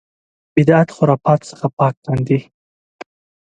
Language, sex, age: Pashto, male, 19-29